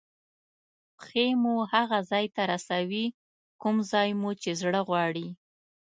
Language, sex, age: Pashto, female, 30-39